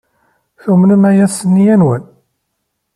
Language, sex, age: Kabyle, male, 30-39